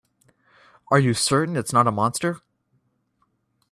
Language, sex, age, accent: English, male, under 19, United States English